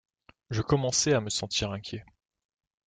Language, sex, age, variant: French, male, 19-29, Français de métropole